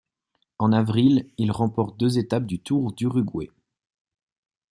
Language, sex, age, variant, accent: French, male, 19-29, Français d'Europe, Français de Suisse